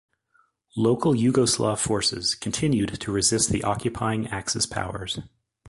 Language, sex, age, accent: English, male, 40-49, United States English